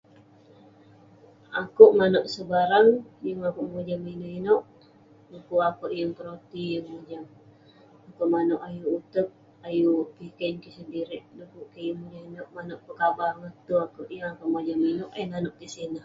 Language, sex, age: Western Penan, female, 19-29